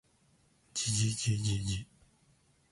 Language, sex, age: Japanese, male, 19-29